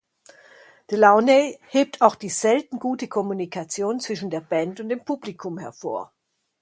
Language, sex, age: German, female, 60-69